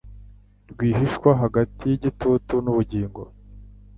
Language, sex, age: Kinyarwanda, male, 19-29